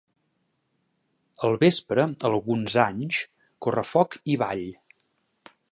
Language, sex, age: Catalan, male, 40-49